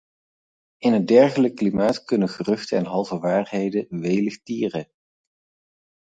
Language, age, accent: Dutch, 30-39, Nederlands Nederlands